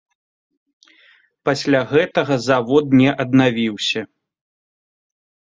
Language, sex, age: Belarusian, male, 40-49